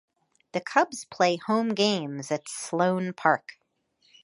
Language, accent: English, United States English